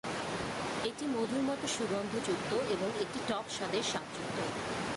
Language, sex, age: Bengali, female, 30-39